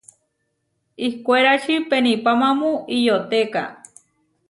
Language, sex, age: Huarijio, female, 19-29